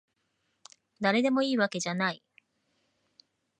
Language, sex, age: Japanese, female, 50-59